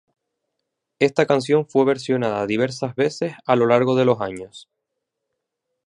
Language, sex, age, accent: Spanish, male, 19-29, España: Islas Canarias